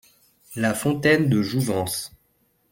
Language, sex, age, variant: French, male, 30-39, Français de métropole